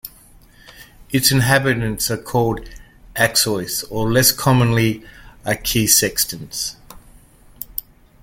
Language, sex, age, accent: English, male, 50-59, Australian English